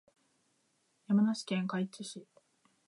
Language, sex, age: Japanese, female, under 19